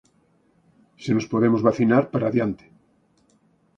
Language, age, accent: Galician, 50-59, Central (gheada)